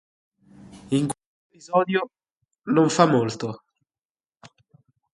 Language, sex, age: Italian, male, 19-29